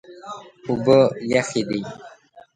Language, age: Pashto, 19-29